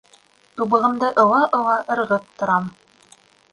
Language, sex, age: Bashkir, female, 19-29